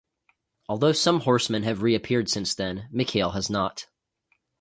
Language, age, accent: English, 19-29, United States English